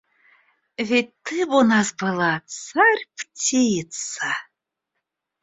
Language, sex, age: Russian, female, 40-49